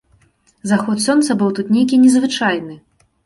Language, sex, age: Belarusian, female, 30-39